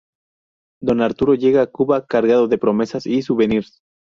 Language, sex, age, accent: Spanish, male, 19-29, México